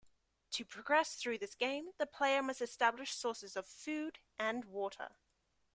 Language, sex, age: English, female, 19-29